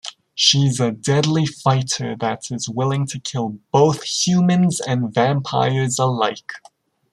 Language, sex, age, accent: English, male, 19-29, Canadian English